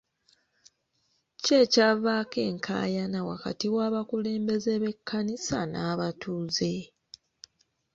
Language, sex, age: Ganda, female, 30-39